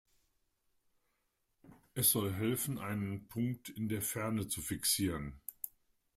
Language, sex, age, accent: German, male, 60-69, Deutschland Deutsch